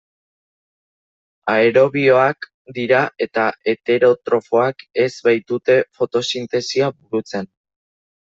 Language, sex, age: Basque, male, under 19